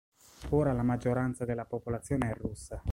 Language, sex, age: Italian, male, 30-39